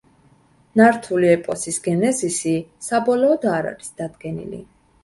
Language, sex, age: Georgian, female, 19-29